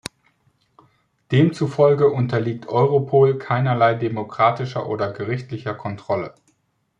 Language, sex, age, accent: German, male, 40-49, Deutschland Deutsch